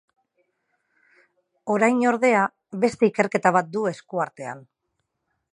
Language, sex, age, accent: Basque, female, 30-39, Mendebalekoa (Araba, Bizkaia, Gipuzkoako mendebaleko herri batzuk)